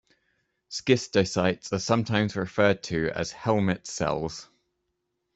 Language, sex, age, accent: English, male, 30-39, England English